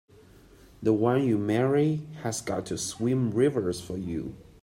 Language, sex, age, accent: English, male, 19-29, Hong Kong English